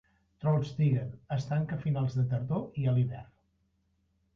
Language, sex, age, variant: Catalan, male, 60-69, Central